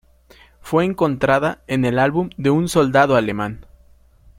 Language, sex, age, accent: Spanish, male, 19-29, México